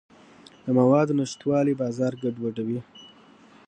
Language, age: Pashto, 19-29